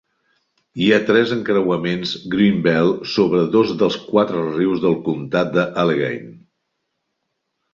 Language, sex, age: Catalan, male, 60-69